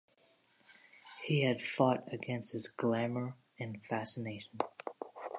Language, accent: English, United States English